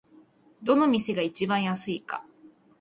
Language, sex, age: Japanese, female, 30-39